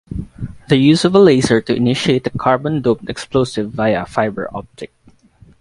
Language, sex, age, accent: English, male, 19-29, Filipino